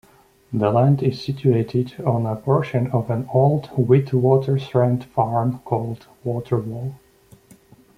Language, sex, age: English, male, 19-29